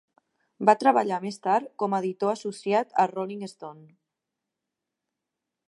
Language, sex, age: Catalan, female, 19-29